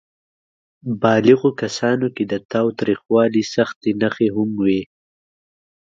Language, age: Pashto, 19-29